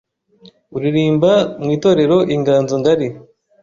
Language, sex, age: Kinyarwanda, male, 19-29